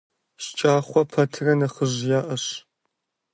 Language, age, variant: Kabardian, 19-29, Адыгэбзэ (Къэбэрдей, Кирил, псоми зэдай)